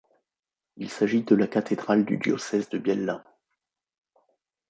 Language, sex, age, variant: French, male, 50-59, Français de métropole